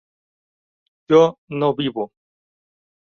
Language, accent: Spanish, México